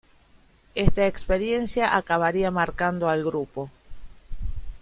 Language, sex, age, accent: Spanish, female, 50-59, Rioplatense: Argentina, Uruguay, este de Bolivia, Paraguay